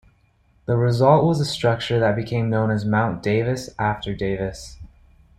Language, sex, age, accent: English, male, 19-29, United States English